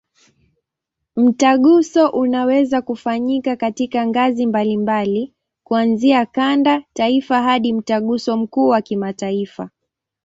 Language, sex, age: Swahili, female, 19-29